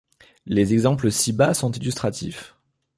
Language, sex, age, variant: French, male, 19-29, Français de métropole